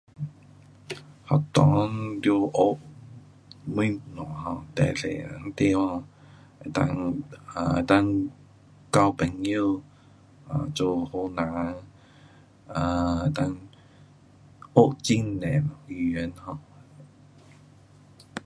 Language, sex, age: Pu-Xian Chinese, male, 40-49